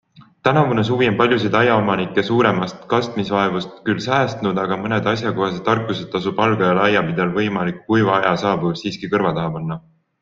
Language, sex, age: Estonian, male, 19-29